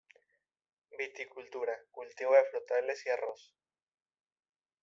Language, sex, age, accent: Spanish, male, 19-29, México